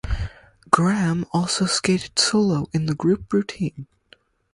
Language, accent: English, United States English